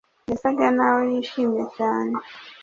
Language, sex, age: Kinyarwanda, female, 30-39